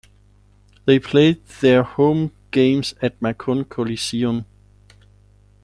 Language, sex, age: English, male, 40-49